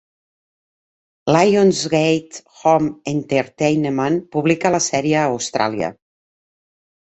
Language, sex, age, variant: Catalan, female, 50-59, Central